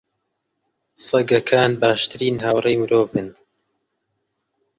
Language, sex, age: Central Kurdish, male, under 19